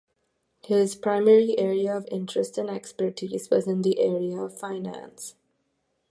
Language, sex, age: English, female, 19-29